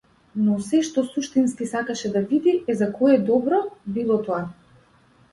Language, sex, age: Macedonian, female, 40-49